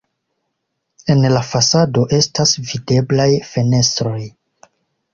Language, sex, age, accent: Esperanto, male, 19-29, Internacia